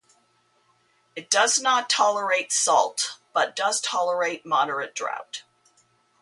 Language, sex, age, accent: English, female, 50-59, United States English